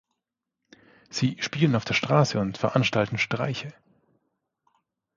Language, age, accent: German, 40-49, Deutschland Deutsch